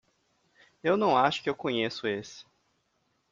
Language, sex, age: Portuguese, male, 19-29